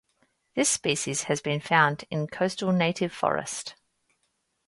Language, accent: English, Australian English